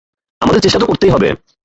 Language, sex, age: Bengali, male, 19-29